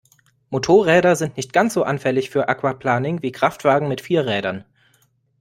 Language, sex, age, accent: German, male, 19-29, Deutschland Deutsch